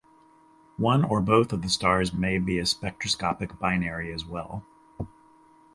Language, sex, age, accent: English, male, 50-59, United States English